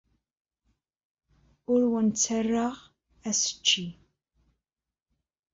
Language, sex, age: Kabyle, female, 30-39